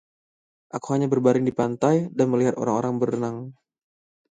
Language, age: Indonesian, 19-29